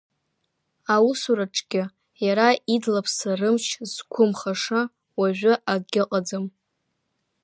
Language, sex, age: Abkhazian, female, under 19